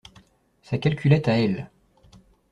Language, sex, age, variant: French, male, 30-39, Français de métropole